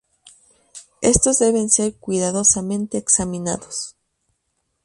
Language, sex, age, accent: Spanish, female, 19-29, México